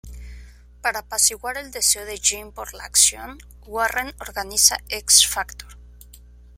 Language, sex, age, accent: Spanish, female, 30-39, México